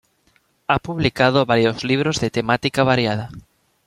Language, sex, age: Spanish, male, 19-29